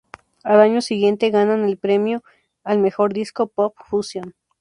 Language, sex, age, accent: Spanish, female, 19-29, México